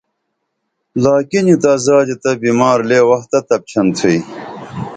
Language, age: Dameli, 50-59